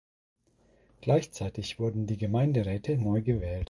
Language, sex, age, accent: German, male, 40-49, Deutschland Deutsch